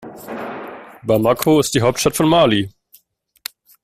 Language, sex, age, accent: German, male, 19-29, Deutschland Deutsch